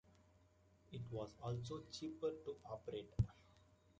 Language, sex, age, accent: English, male, 19-29, United States English